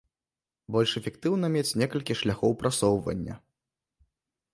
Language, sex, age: Belarusian, male, 19-29